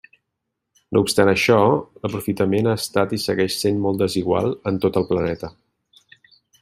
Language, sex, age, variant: Catalan, male, 40-49, Central